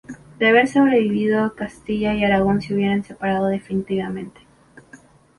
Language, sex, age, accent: Spanish, female, under 19, Andino-Pacífico: Colombia, Perú, Ecuador, oeste de Bolivia y Venezuela andina